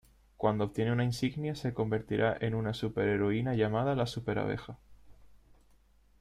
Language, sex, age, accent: Spanish, male, 19-29, España: Sur peninsular (Andalucia, Extremadura, Murcia)